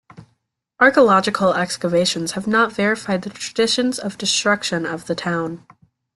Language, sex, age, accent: English, female, 19-29, United States English